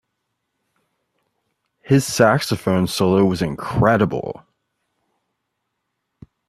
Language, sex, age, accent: English, male, under 19, United States English